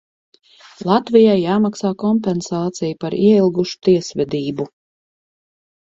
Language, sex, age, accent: Latvian, female, 50-59, Riga